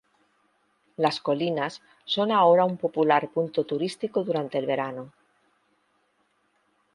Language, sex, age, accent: Spanish, female, 50-59, España: Centro-Sur peninsular (Madrid, Toledo, Castilla-La Mancha)